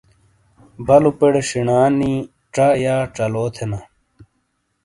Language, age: Shina, 30-39